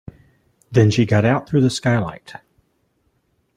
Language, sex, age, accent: English, male, 60-69, United States English